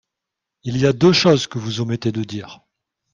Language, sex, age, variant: French, male, 30-39, Français de métropole